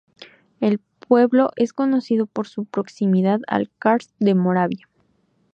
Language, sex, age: Spanish, female, 19-29